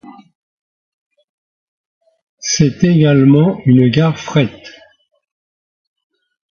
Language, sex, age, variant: French, male, 80-89, Français de métropole